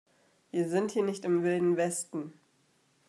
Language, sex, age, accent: German, female, 19-29, Deutschland Deutsch